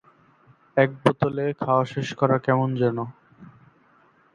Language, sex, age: Bengali, male, 19-29